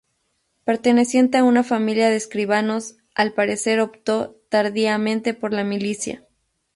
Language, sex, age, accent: Spanish, female, 30-39, México